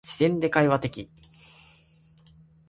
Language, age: Japanese, 19-29